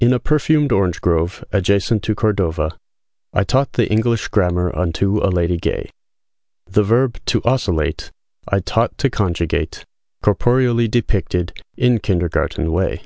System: none